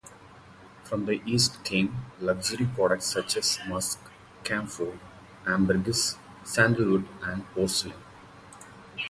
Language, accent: English, India and South Asia (India, Pakistan, Sri Lanka)